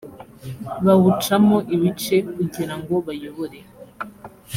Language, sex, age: Kinyarwanda, female, under 19